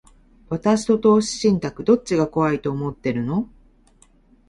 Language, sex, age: Japanese, female, 50-59